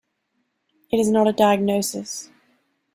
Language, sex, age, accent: English, female, 19-29, Australian English